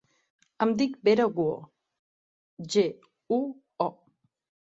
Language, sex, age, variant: Catalan, female, 30-39, Central